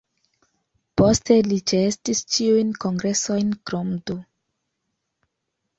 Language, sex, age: Esperanto, female, 19-29